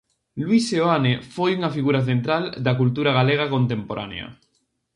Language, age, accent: Galician, 19-29, Atlántico (seseo e gheada)